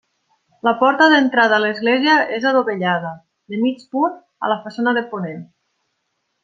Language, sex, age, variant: Catalan, female, 19-29, Nord-Occidental